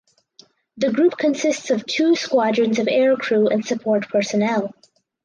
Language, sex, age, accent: English, female, under 19, United States English